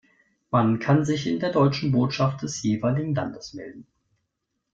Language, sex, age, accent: German, male, 30-39, Deutschland Deutsch